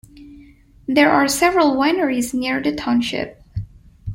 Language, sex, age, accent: English, female, 19-29, United States English